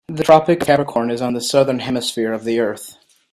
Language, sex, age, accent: English, male, 19-29, United States English